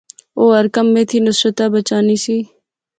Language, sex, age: Pahari-Potwari, female, 19-29